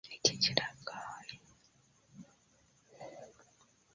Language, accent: Esperanto, Internacia